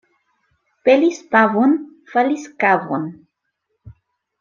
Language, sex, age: Esperanto, female, 40-49